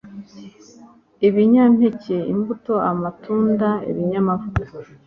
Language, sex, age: Kinyarwanda, female, 30-39